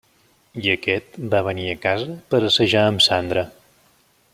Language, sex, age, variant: Catalan, male, 40-49, Central